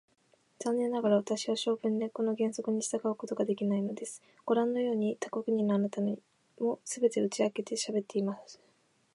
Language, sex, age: Japanese, female, 19-29